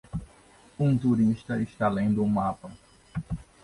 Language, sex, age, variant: Portuguese, male, 30-39, Portuguese (Brasil)